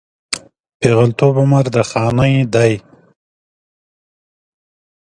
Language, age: Pashto, 30-39